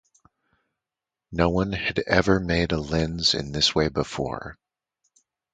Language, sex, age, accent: English, male, 30-39, United States English